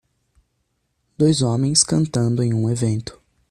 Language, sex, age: Portuguese, male, 30-39